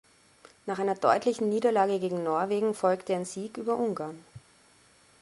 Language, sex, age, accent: German, female, 30-39, Österreichisches Deutsch